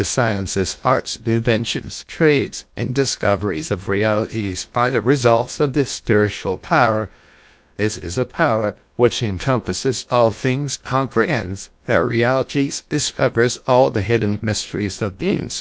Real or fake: fake